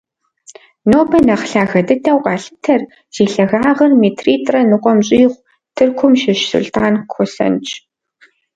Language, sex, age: Kabardian, female, 19-29